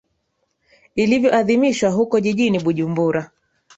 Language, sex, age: Swahili, female, 30-39